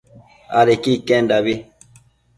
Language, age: Matsés, 19-29